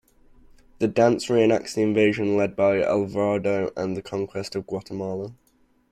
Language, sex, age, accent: English, male, 19-29, England English